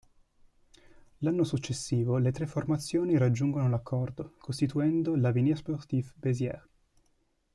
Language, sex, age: Italian, male, 19-29